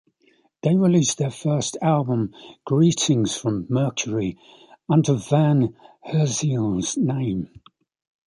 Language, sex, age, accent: English, male, 40-49, England English